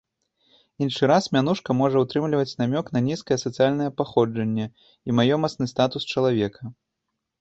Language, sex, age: Belarusian, male, 19-29